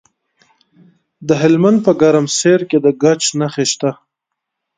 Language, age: Pashto, 30-39